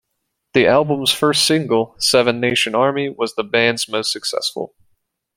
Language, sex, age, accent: English, male, 19-29, United States English